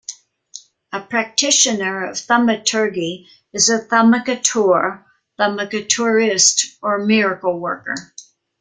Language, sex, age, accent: English, female, 70-79, United States English